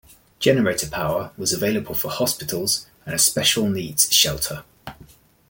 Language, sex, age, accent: English, male, 40-49, England English